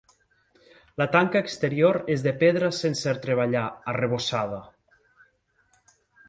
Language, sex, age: Catalan, male, 40-49